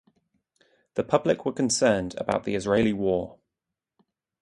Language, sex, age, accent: English, male, 19-29, England English